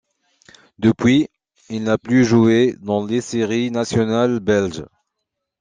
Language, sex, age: French, male, 30-39